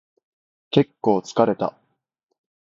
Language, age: Japanese, 19-29